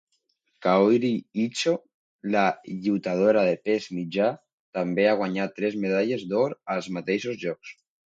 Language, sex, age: Catalan, male, 30-39